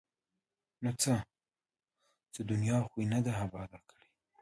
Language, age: Pashto, 19-29